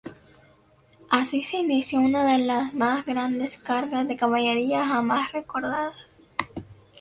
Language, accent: Spanish, América central